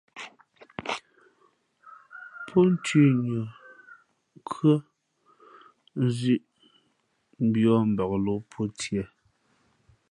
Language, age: Fe'fe', 19-29